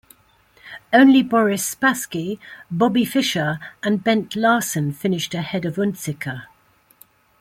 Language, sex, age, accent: English, female, 70-79, England English